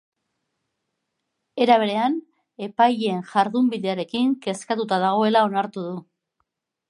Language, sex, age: Basque, female, 50-59